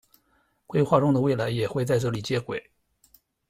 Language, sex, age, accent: Chinese, male, 19-29, 出生地：江苏省